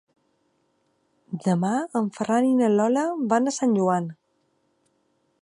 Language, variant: Catalan, Balear